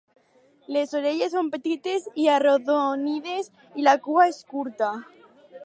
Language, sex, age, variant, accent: Catalan, female, under 19, Alacantí, valencià